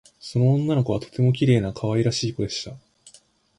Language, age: Japanese, 19-29